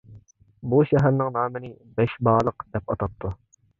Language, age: Uyghur, 19-29